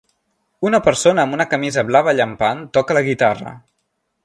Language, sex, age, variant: Catalan, male, 19-29, Central